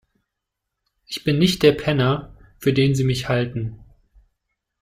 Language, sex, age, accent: German, male, 19-29, Deutschland Deutsch